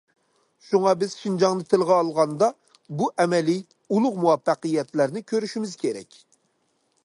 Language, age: Uyghur, 30-39